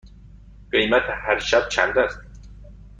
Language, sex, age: Persian, male, 19-29